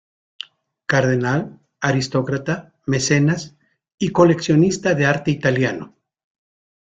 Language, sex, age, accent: Spanish, male, 50-59, México